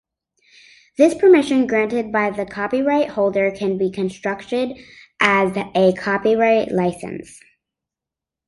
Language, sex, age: English, male, 19-29